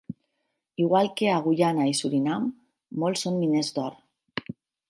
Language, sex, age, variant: Catalan, female, 40-49, Nord-Occidental